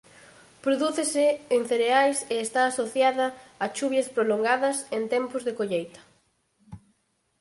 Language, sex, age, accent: Galician, female, 19-29, Atlántico (seseo e gheada)